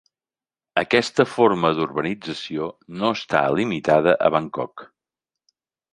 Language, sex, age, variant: Catalan, male, 50-59, Central